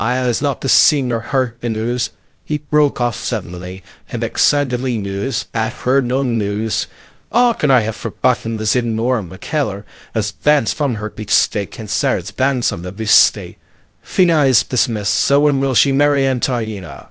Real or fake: fake